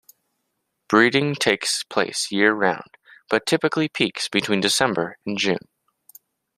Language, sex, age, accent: English, male, 19-29, Canadian English